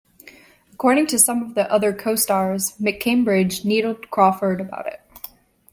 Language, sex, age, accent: English, female, 19-29, United States English